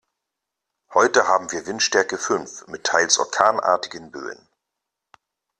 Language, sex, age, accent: German, male, 30-39, Deutschland Deutsch